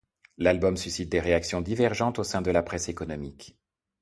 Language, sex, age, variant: French, male, 50-59, Français de métropole